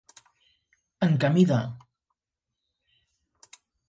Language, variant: Catalan, Central